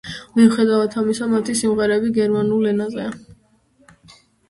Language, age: Georgian, under 19